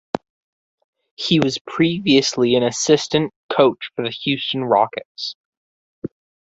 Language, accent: English, United States English